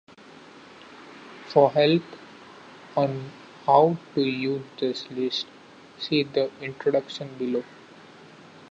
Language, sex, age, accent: English, male, 19-29, India and South Asia (India, Pakistan, Sri Lanka)